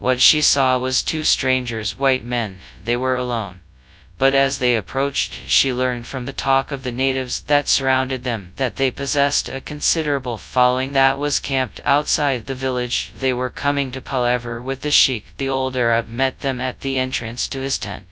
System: TTS, FastPitch